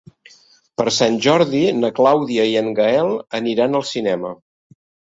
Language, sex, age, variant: Catalan, male, 60-69, Central